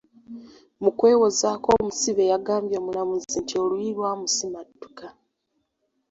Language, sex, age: Ganda, female, 19-29